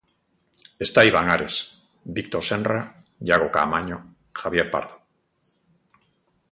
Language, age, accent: Galician, 50-59, Atlántico (seseo e gheada)